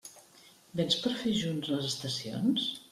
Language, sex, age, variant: Catalan, female, 50-59, Central